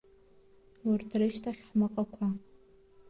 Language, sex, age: Abkhazian, female, under 19